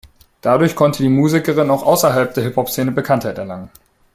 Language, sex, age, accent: German, male, 19-29, Deutschland Deutsch